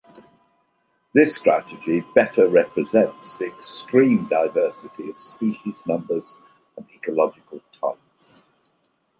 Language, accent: English, England English